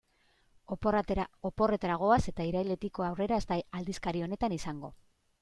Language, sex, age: Basque, female, 40-49